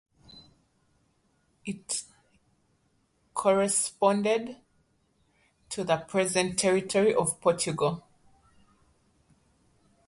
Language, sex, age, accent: English, female, 30-39, Southern African (South Africa, Zimbabwe, Namibia)